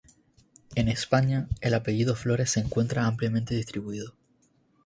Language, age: Spanish, 19-29